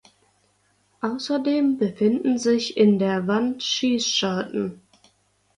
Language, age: German, 19-29